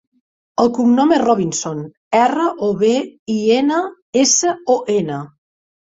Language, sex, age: Catalan, female, 40-49